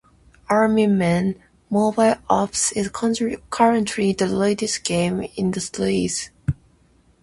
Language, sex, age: English, female, 19-29